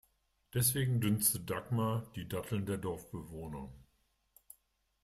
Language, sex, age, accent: German, male, 60-69, Deutschland Deutsch